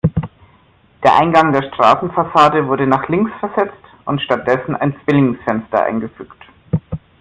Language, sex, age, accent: German, male, 19-29, Deutschland Deutsch